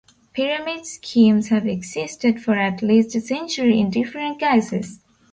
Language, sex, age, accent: English, female, 19-29, India and South Asia (India, Pakistan, Sri Lanka)